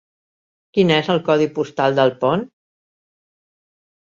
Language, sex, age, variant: Catalan, female, 60-69, Central